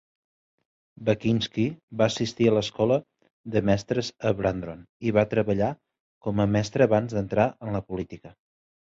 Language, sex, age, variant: Catalan, male, 30-39, Central